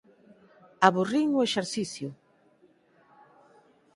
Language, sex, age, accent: Galician, female, 50-59, Normativo (estándar)